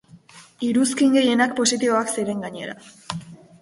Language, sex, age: Basque, female, under 19